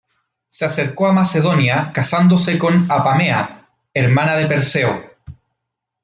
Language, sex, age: Spanish, male, 30-39